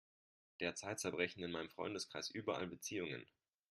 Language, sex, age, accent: German, male, 19-29, Deutschland Deutsch